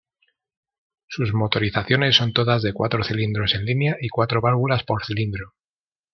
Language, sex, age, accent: Spanish, male, 30-39, España: Centro-Sur peninsular (Madrid, Toledo, Castilla-La Mancha)